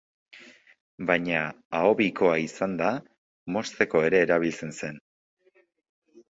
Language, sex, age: Basque, male, 19-29